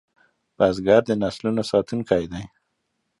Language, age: Pashto, 30-39